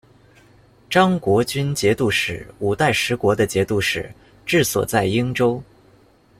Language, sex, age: Chinese, male, 19-29